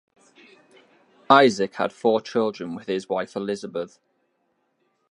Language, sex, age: English, male, 19-29